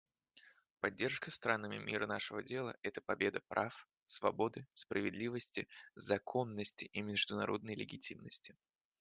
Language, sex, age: Russian, male, 19-29